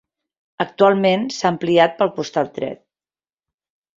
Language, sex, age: Catalan, female, 40-49